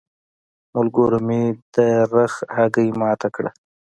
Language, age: Pashto, 30-39